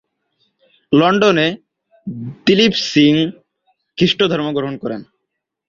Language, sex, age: Bengali, male, under 19